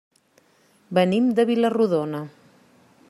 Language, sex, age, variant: Catalan, female, 40-49, Central